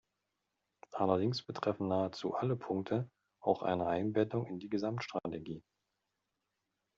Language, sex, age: German, male, 50-59